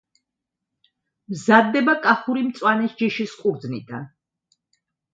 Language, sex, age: Georgian, female, 60-69